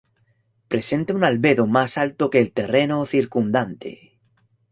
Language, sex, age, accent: Spanish, male, 30-39, España: Centro-Sur peninsular (Madrid, Toledo, Castilla-La Mancha)